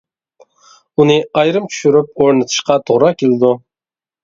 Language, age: Uyghur, 19-29